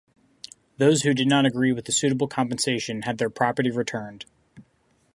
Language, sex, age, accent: English, male, 19-29, United States English